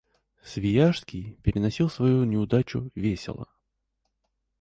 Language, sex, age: Russian, male, 30-39